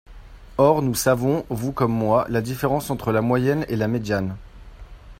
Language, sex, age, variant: French, male, 30-39, Français de métropole